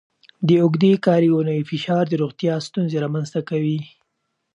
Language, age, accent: Pashto, 19-29, پکتیا ولایت، احمدزی